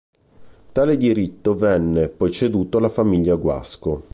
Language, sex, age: Italian, male, 30-39